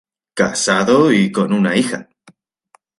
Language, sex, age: Spanish, male, 19-29